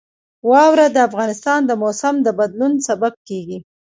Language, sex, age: Pashto, female, 19-29